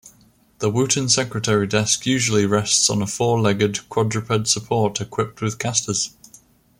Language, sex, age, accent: English, male, 19-29, England English